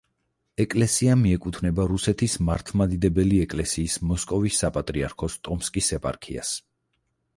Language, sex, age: Georgian, male, 40-49